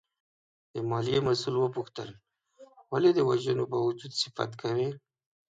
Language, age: Pashto, 30-39